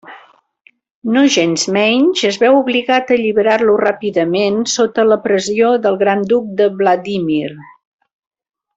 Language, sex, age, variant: Catalan, female, 60-69, Central